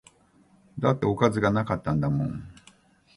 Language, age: Japanese, 60-69